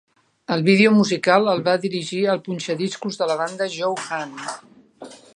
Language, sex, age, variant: Catalan, female, 60-69, Central